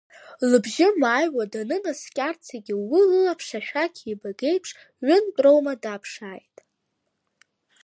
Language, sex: Abkhazian, female